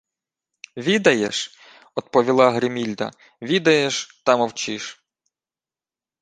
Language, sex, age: Ukrainian, male, 30-39